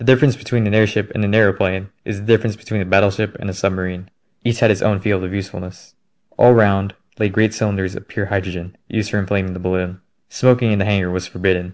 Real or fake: real